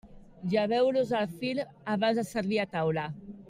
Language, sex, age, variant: Catalan, female, 40-49, Central